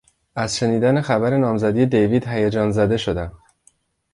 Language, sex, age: Persian, male, 40-49